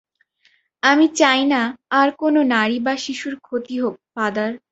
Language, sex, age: Bengali, female, under 19